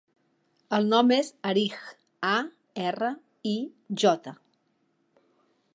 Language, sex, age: Catalan, female, 50-59